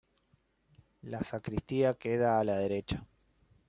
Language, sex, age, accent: Spanish, male, 19-29, Rioplatense: Argentina, Uruguay, este de Bolivia, Paraguay